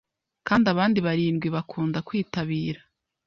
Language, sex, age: Kinyarwanda, female, 19-29